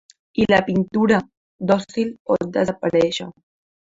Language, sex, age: Catalan, female, under 19